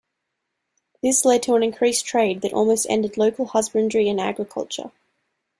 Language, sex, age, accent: English, female, 19-29, Australian English